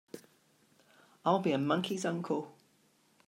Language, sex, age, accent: English, female, 60-69, England English